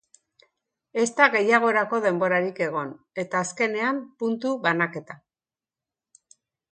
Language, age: Basque, 60-69